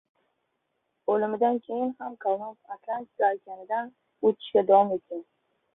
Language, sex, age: Uzbek, male, under 19